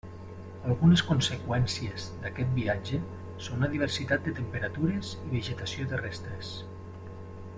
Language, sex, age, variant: Catalan, male, 40-49, Septentrional